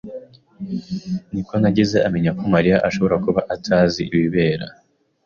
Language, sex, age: Kinyarwanda, male, 19-29